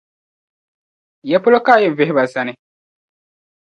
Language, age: Dagbani, 19-29